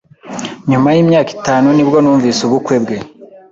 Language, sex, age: Kinyarwanda, male, 19-29